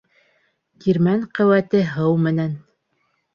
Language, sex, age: Bashkir, female, 30-39